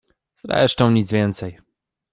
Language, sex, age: Polish, male, 90+